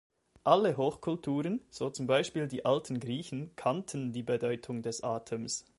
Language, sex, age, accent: German, male, 19-29, Schweizerdeutsch